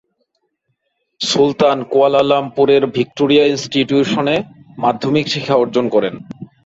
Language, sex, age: Bengali, male, 19-29